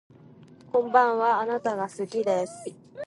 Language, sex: Japanese, female